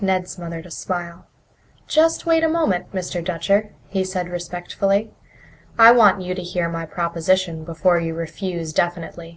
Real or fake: real